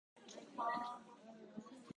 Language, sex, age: Japanese, female, 19-29